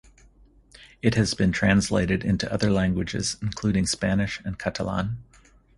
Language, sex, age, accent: English, male, 50-59, United States English